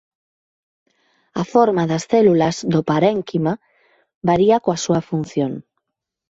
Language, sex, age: Galician, female, 30-39